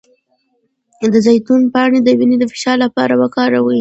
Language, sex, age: Pashto, female, under 19